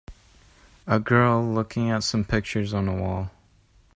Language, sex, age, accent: English, male, 19-29, United States English